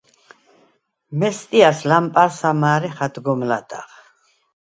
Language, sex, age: Svan, female, 70-79